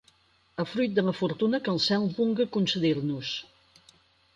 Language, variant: Catalan, Central